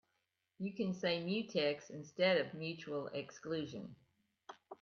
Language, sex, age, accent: English, female, 60-69, United States English